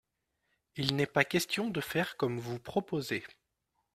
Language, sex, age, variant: French, male, 40-49, Français de métropole